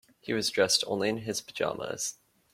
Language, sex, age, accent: English, male, under 19, United States English